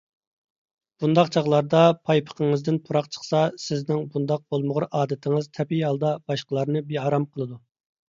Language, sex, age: Uyghur, male, 30-39